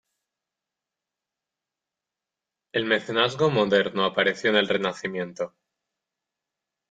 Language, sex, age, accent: Spanish, male, 19-29, España: Norte peninsular (Asturias, Castilla y León, Cantabria, País Vasco, Navarra, Aragón, La Rioja, Guadalajara, Cuenca)